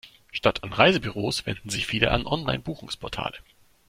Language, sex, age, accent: German, male, 19-29, Deutschland Deutsch